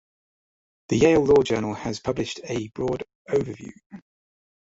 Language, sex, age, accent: English, male, 40-49, England English